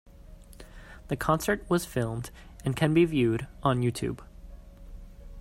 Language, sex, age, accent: English, male, 19-29, United States English